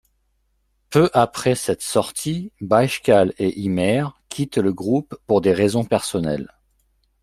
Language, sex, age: French, male, 40-49